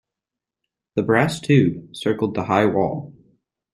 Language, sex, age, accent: English, male, under 19, United States English